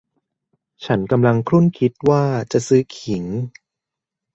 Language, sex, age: Thai, male, 30-39